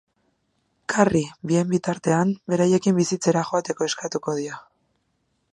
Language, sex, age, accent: Basque, female, 19-29, Erdialdekoa edo Nafarra (Gipuzkoa, Nafarroa)